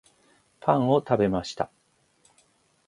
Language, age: Japanese, 40-49